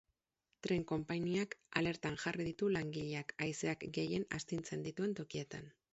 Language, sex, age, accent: Basque, female, 19-29, Erdialdekoa edo Nafarra (Gipuzkoa, Nafarroa)